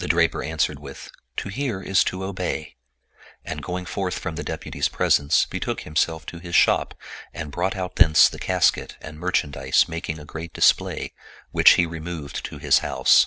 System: none